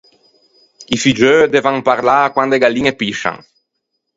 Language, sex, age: Ligurian, male, 30-39